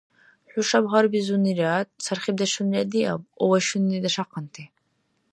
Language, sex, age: Dargwa, female, 19-29